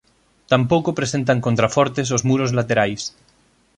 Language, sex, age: Galician, male, 30-39